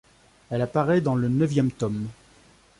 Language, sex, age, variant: French, male, 30-39, Français de métropole